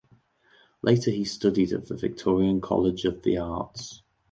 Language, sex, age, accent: English, male, 19-29, England English